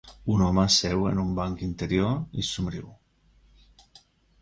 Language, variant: Catalan, Central